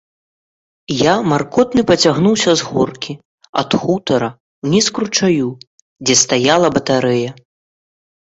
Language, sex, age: Belarusian, male, under 19